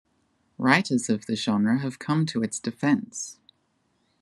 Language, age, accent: English, 30-39, Australian English